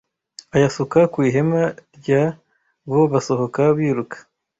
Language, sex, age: Kinyarwanda, male, 19-29